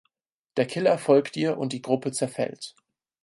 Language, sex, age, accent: German, male, 19-29, Deutschland Deutsch